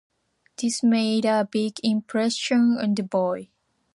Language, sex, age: English, female, 19-29